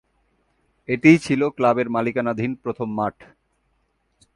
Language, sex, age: Bengali, male, 30-39